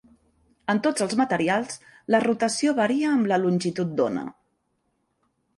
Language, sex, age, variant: Catalan, female, 40-49, Central